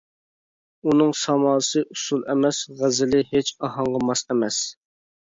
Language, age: Uyghur, 19-29